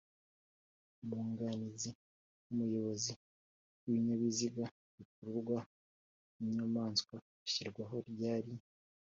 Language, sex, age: Kinyarwanda, male, 19-29